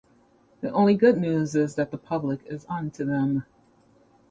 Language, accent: English, United States English; Midwestern